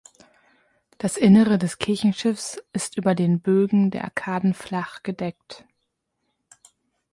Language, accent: German, Deutschland Deutsch